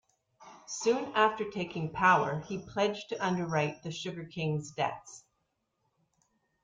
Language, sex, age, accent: English, female, 50-59, Canadian English